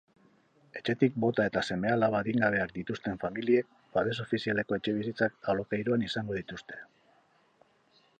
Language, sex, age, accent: Basque, male, 50-59, Mendebalekoa (Araba, Bizkaia, Gipuzkoako mendebaleko herri batzuk)